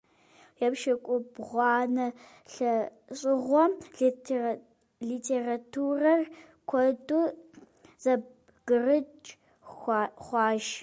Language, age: Kabardian, under 19